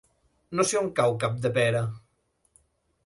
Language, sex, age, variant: Catalan, male, 50-59, Central